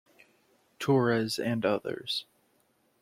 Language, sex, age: English, male, 19-29